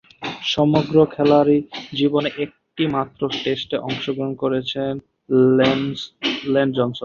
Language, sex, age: Bengali, male, 19-29